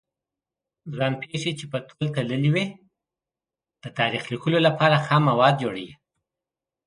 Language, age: Pashto, 30-39